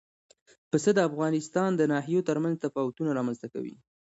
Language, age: Pashto, 19-29